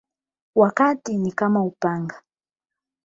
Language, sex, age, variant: Swahili, female, 19-29, Kiswahili cha Bara ya Tanzania